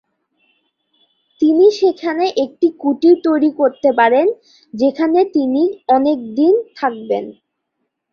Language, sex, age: Bengali, female, 19-29